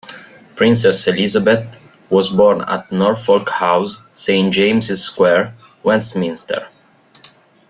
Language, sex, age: English, male, 19-29